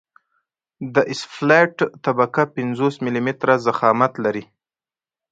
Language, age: Pashto, 19-29